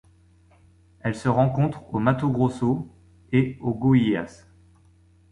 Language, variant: French, Français de métropole